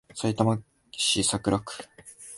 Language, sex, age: Japanese, male, 19-29